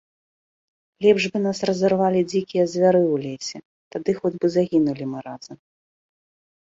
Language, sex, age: Belarusian, female, 30-39